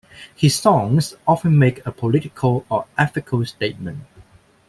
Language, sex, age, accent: English, male, 19-29, Hong Kong English